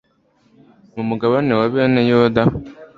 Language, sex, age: Kinyarwanda, male, under 19